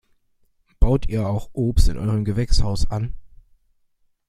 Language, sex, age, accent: German, male, under 19, Deutschland Deutsch